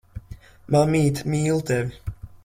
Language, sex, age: Latvian, male, 19-29